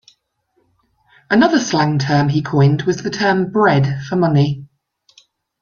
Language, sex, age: English, female, 40-49